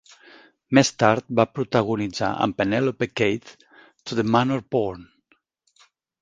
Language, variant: Catalan, Central